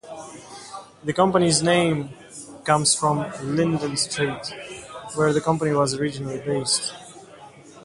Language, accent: English, Russian